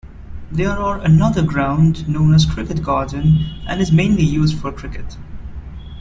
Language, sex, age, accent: English, male, 19-29, India and South Asia (India, Pakistan, Sri Lanka)